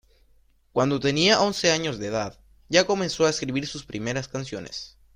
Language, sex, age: Spanish, male, 19-29